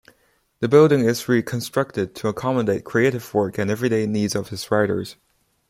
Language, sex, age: English, male, under 19